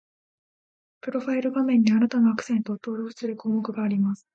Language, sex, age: Japanese, female, 19-29